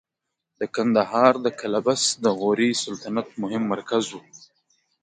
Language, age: Pashto, 19-29